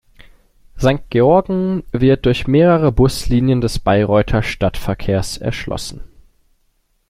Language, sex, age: German, male, 19-29